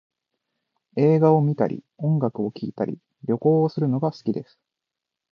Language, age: Japanese, 19-29